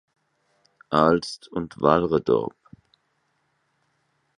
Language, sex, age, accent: German, male, 40-49, Deutschland Deutsch